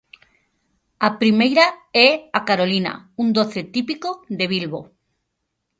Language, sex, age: Galician, female, 19-29